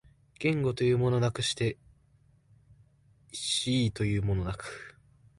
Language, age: Japanese, 19-29